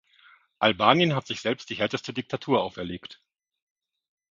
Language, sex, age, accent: German, male, 40-49, Deutschland Deutsch